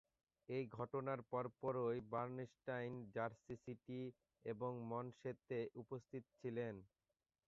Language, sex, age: Bengali, male, 19-29